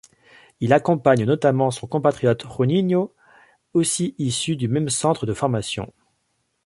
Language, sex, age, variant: French, male, 40-49, Français de métropole